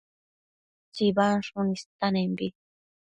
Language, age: Matsés, 19-29